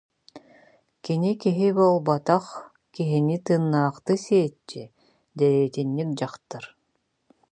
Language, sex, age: Yakut, female, 40-49